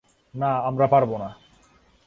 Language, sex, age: Bengali, male, 19-29